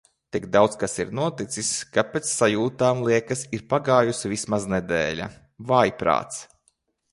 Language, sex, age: Latvian, male, 30-39